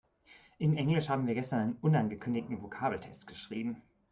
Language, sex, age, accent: German, male, 19-29, Deutschland Deutsch